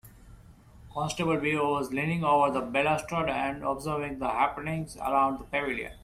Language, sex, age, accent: English, male, 40-49, India and South Asia (India, Pakistan, Sri Lanka)